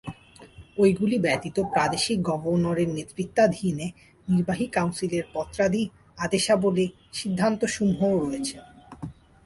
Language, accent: Bengali, প্রমিত